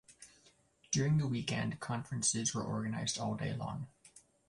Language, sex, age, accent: English, male, 19-29, United States English